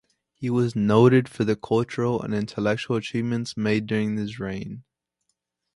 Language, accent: English, United States English